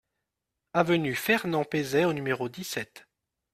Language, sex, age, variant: French, male, 40-49, Français de métropole